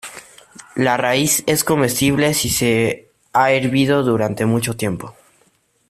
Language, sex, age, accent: Spanish, male, under 19, México